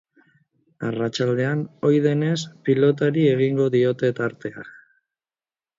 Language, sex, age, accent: Basque, female, 50-59, Mendebalekoa (Araba, Bizkaia, Gipuzkoako mendebaleko herri batzuk)